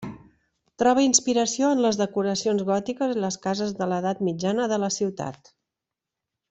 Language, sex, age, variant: Catalan, female, 50-59, Central